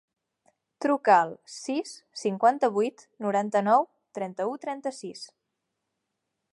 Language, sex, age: Catalan, female, under 19